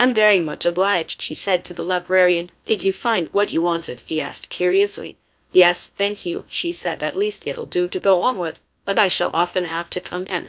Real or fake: fake